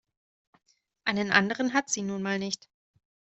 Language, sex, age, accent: German, female, 30-39, Deutschland Deutsch